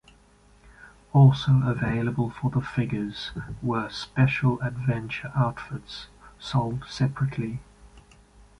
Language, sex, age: English, male, 30-39